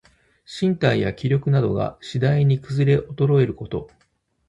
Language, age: Japanese, 40-49